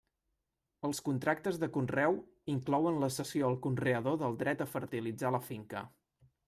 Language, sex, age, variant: Catalan, male, 19-29, Central